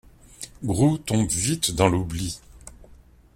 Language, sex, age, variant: French, male, 50-59, Français de métropole